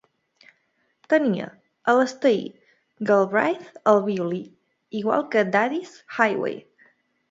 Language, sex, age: Catalan, female, 19-29